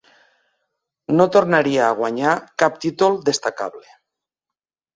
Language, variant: Catalan, Nord-Occidental